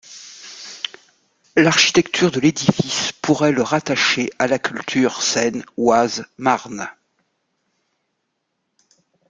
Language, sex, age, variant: French, female, 50-59, Français de métropole